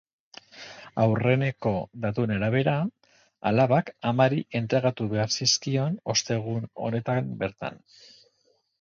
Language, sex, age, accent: Basque, male, 40-49, Mendebalekoa (Araba, Bizkaia, Gipuzkoako mendebaleko herri batzuk)